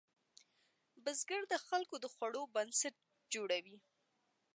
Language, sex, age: Pashto, female, 19-29